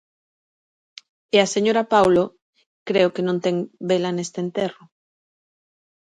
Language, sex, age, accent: Galician, female, 40-49, Oriental (común en zona oriental)